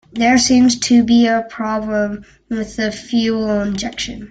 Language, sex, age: English, male, under 19